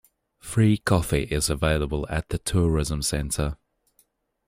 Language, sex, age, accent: English, male, 30-39, Southern African (South Africa, Zimbabwe, Namibia)